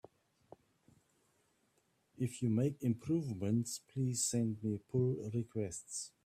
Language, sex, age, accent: English, male, 60-69, Southern African (South Africa, Zimbabwe, Namibia)